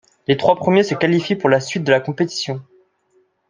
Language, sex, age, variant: French, male, 19-29, Français de métropole